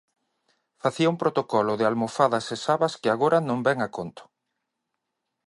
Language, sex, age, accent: Galician, male, 40-49, Normativo (estándar)